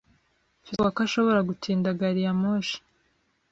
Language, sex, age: Kinyarwanda, female, 19-29